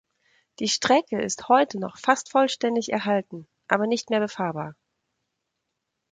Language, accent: German, Deutschland Deutsch